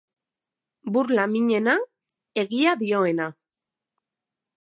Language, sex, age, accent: Basque, female, 19-29, Erdialdekoa edo Nafarra (Gipuzkoa, Nafarroa)